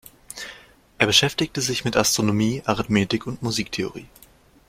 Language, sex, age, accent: German, male, under 19, Deutschland Deutsch